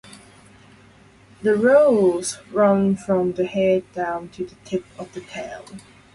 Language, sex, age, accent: English, female, 19-29, Hong Kong English